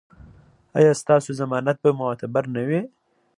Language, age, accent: Pashto, 19-29, معیاري پښتو